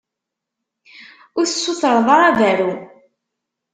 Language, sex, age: Kabyle, female, 19-29